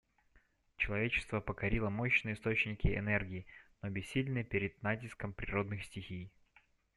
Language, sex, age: Russian, male, 19-29